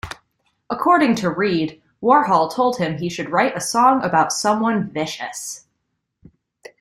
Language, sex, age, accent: English, female, 19-29, United States English